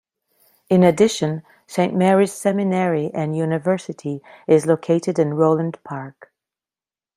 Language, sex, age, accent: English, female, 40-49, Canadian English